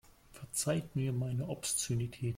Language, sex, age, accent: German, male, 19-29, Deutschland Deutsch